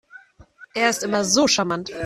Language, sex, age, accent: German, female, 19-29, Deutschland Deutsch